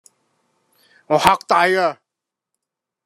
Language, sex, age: Cantonese, male, 30-39